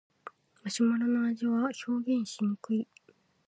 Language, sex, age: Japanese, female, 19-29